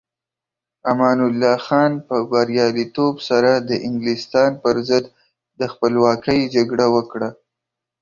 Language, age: Pashto, 19-29